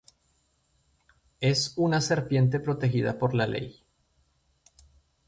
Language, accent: Spanish, Andino-Pacífico: Colombia, Perú, Ecuador, oeste de Bolivia y Venezuela andina